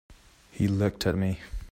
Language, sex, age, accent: English, male, 19-29, United States English